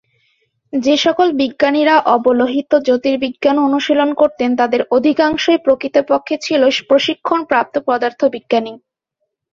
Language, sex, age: Bengali, female, 19-29